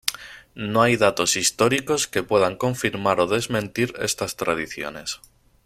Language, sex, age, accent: Spanish, male, 19-29, España: Centro-Sur peninsular (Madrid, Toledo, Castilla-La Mancha)